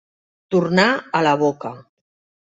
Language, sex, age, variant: Catalan, female, 50-59, Central